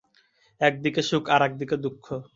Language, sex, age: Bengali, male, 19-29